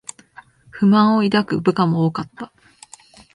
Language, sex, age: Japanese, female, 19-29